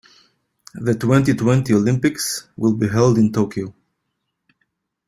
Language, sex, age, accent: English, male, 30-39, United States English